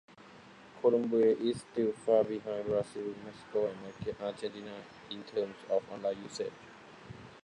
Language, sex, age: English, male, 19-29